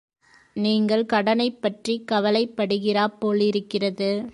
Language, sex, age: Tamil, female, 30-39